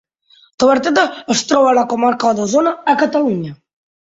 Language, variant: Catalan, Central